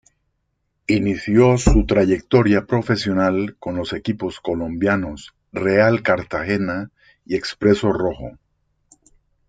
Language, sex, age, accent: Spanish, male, 60-69, América central